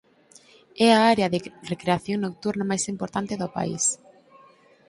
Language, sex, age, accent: Galician, female, under 19, Normativo (estándar)